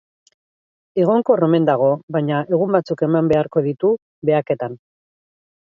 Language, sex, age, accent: Basque, female, 40-49, Mendebalekoa (Araba, Bizkaia, Gipuzkoako mendebaleko herri batzuk)